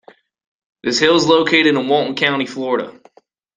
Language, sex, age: English, male, 19-29